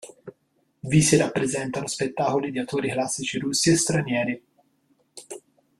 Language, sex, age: Italian, male, under 19